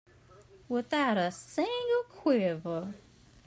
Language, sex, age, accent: English, female, 30-39, United States English